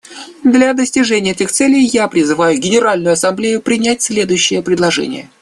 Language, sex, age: Russian, male, 19-29